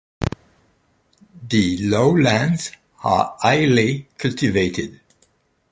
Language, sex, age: English, male, 60-69